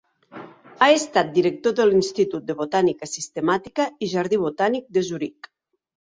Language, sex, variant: Catalan, female, Nord-Occidental